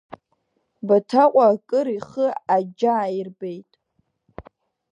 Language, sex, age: Abkhazian, female, under 19